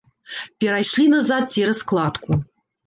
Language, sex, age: Belarusian, female, 40-49